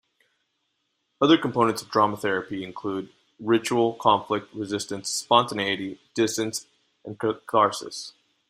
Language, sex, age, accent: English, male, 19-29, United States English